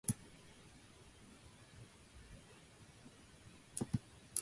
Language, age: English, 19-29